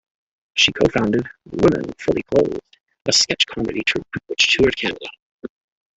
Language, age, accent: English, 30-39, Canadian English